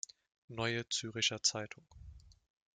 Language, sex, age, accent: German, male, 19-29, Deutschland Deutsch